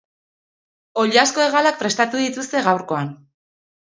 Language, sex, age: Basque, female, 30-39